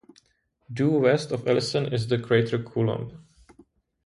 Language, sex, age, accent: English, male, 30-39, Czech